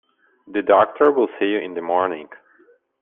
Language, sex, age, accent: English, male, 30-39, United States English